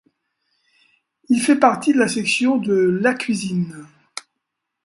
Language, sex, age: French, male, 60-69